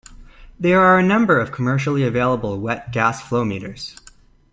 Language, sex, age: English, male, 19-29